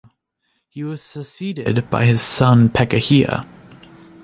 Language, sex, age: English, male, 19-29